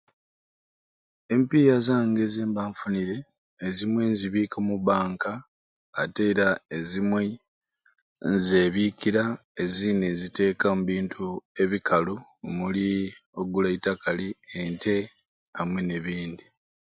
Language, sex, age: Ruuli, male, 30-39